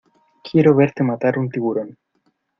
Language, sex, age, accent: Spanish, male, 19-29, Chileno: Chile, Cuyo